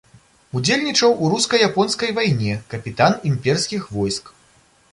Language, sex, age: Belarusian, male, 30-39